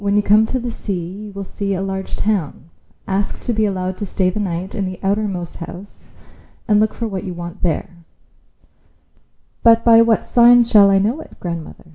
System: none